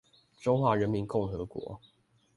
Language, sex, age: Chinese, male, 19-29